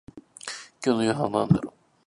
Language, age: Japanese, 19-29